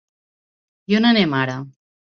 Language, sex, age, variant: Catalan, female, 30-39, Central